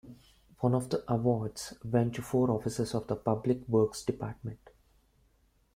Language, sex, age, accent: English, male, 19-29, India and South Asia (India, Pakistan, Sri Lanka)